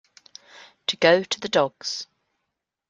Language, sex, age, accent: English, female, 50-59, England English